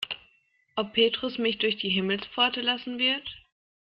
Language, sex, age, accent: German, female, 19-29, Deutschland Deutsch